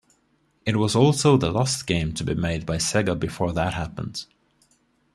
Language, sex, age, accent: English, male, 30-39, United States English